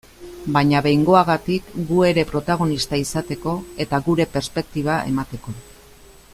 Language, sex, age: Basque, female, 50-59